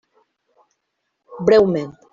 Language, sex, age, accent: Catalan, female, 50-59, valencià